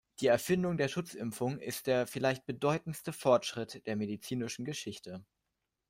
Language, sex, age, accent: German, male, under 19, Deutschland Deutsch